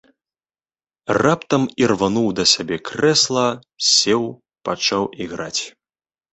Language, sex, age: Belarusian, male, 19-29